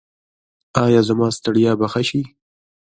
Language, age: Pashto, 19-29